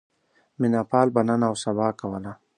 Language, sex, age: Pashto, male, under 19